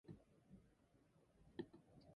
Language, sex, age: English, female, 19-29